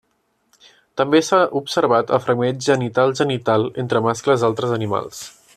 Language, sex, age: Catalan, male, 19-29